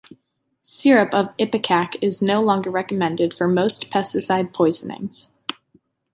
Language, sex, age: English, female, 19-29